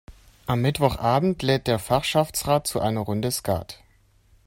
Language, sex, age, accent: German, male, 19-29, Deutschland Deutsch